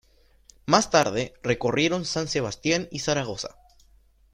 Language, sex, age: Spanish, male, 19-29